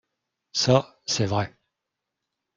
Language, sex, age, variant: French, male, 30-39, Français de métropole